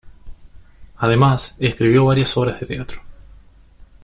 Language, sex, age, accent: Spanish, male, 19-29, Rioplatense: Argentina, Uruguay, este de Bolivia, Paraguay